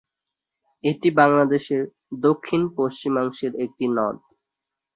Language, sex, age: Bengali, male, 19-29